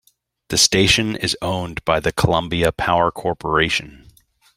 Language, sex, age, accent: English, male, 30-39, United States English